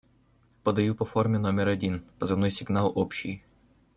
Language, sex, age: Russian, male, 19-29